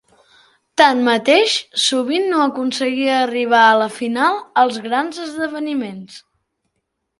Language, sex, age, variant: Catalan, male, under 19, Central